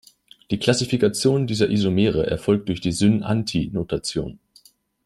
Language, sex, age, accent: German, male, 19-29, Deutschland Deutsch